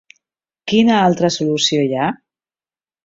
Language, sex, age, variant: Catalan, female, 40-49, Central